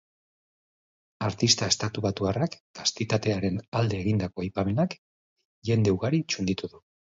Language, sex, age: Basque, male, 40-49